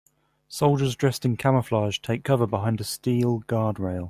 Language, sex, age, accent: English, male, 19-29, England English